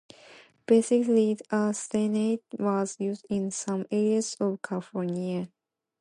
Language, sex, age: English, female, 19-29